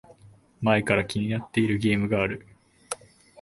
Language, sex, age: Japanese, male, 19-29